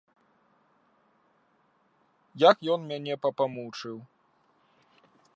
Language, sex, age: Belarusian, male, 19-29